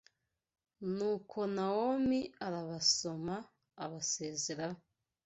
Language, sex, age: Kinyarwanda, female, 19-29